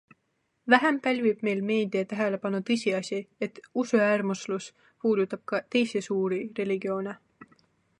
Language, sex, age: Estonian, female, 19-29